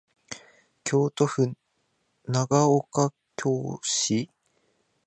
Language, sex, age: Japanese, male, 19-29